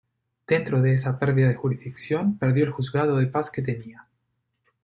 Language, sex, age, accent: Spanish, male, 40-49, Rioplatense: Argentina, Uruguay, este de Bolivia, Paraguay